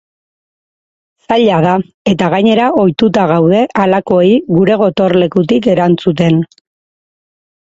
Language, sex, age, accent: Basque, female, 30-39, Mendebalekoa (Araba, Bizkaia, Gipuzkoako mendebaleko herri batzuk)